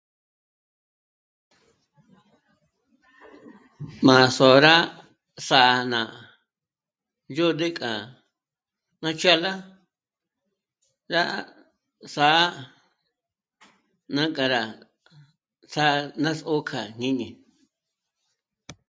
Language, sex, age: Michoacán Mazahua, female, 50-59